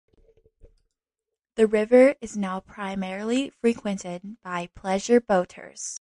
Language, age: English, 19-29